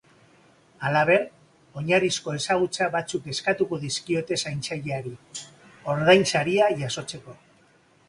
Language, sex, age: Basque, male, 50-59